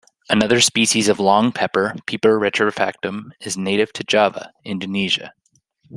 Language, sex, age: English, male, 19-29